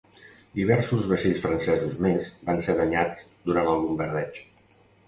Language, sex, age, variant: Catalan, male, 40-49, Nord-Occidental